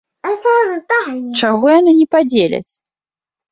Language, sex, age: Belarusian, female, 30-39